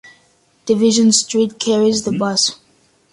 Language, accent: English, United States English